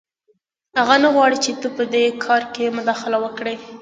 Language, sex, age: Pashto, female, under 19